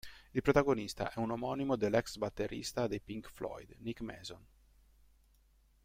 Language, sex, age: Italian, male, 40-49